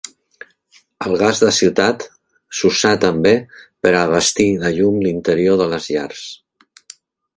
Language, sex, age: Catalan, male, 60-69